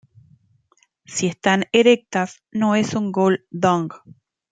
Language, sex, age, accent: Spanish, female, 40-49, Rioplatense: Argentina, Uruguay, este de Bolivia, Paraguay